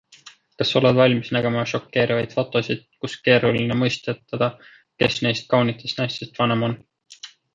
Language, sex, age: Estonian, male, 19-29